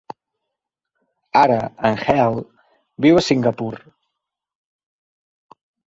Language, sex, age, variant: Catalan, male, 40-49, Central